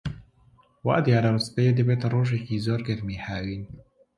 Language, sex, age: Central Kurdish, male, 19-29